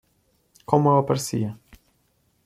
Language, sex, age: Portuguese, male, 19-29